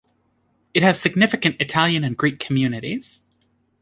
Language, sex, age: English, female, 30-39